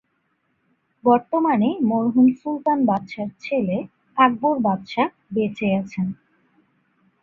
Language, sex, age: Bengali, female, 19-29